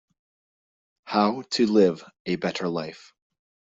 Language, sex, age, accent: English, male, 30-39, United States English